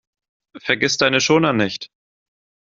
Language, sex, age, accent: German, male, 19-29, Deutschland Deutsch